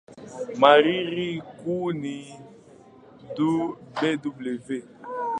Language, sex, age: Swahili, male, 19-29